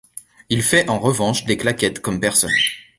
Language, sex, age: French, male, 19-29